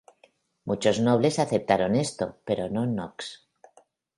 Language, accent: Spanish, España: Centro-Sur peninsular (Madrid, Toledo, Castilla-La Mancha)